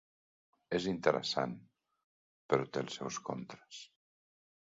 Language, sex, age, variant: Catalan, male, 60-69, Central